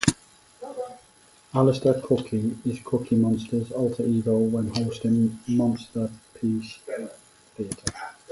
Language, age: English, 30-39